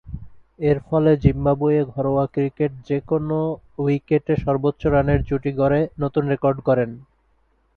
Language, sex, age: Bengali, male, 19-29